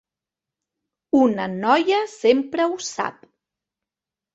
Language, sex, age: Catalan, female, 40-49